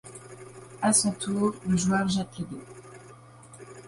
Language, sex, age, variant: French, female, 19-29, Français de métropole